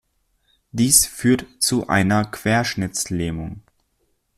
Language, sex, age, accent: German, male, 19-29, Deutschland Deutsch